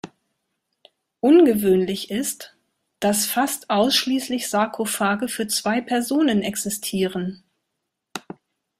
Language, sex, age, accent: German, female, 40-49, Deutschland Deutsch